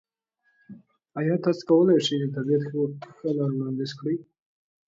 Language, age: Pashto, 19-29